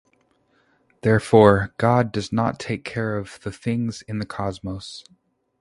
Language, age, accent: English, 30-39, United States English